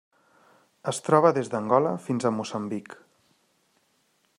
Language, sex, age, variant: Catalan, male, 30-39, Central